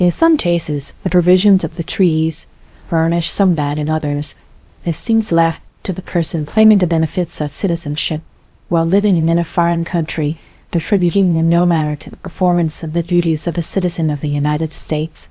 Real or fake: fake